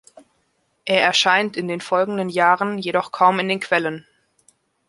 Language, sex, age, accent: German, female, 19-29, Deutschland Deutsch